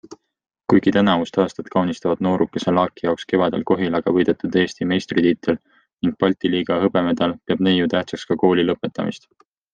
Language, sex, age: Estonian, male, 19-29